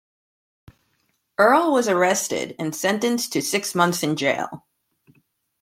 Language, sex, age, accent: English, female, 30-39, United States English